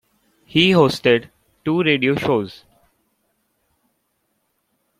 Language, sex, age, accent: English, male, 19-29, India and South Asia (India, Pakistan, Sri Lanka)